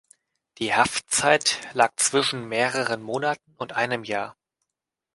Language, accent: German, Deutschland Deutsch